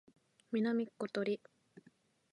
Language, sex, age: Japanese, female, under 19